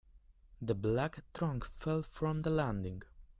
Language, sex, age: English, male, 19-29